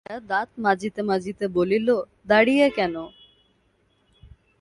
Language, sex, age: Bengali, female, 19-29